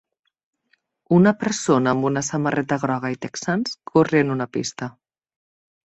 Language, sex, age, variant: Catalan, female, 30-39, Central